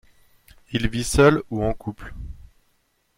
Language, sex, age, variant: French, male, 19-29, Français de métropole